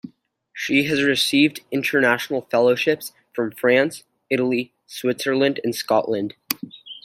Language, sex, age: English, male, 19-29